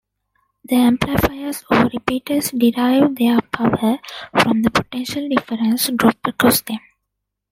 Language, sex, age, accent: English, female, 19-29, India and South Asia (India, Pakistan, Sri Lanka)